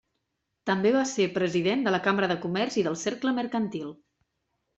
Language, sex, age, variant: Catalan, female, 40-49, Central